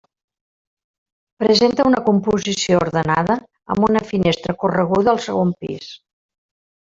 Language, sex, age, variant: Catalan, female, 60-69, Central